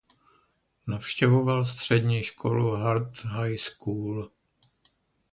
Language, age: Czech, 60-69